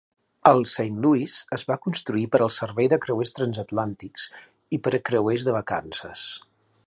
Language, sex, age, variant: Catalan, male, 40-49, Central